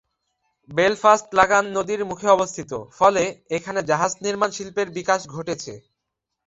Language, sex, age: Bengali, male, 19-29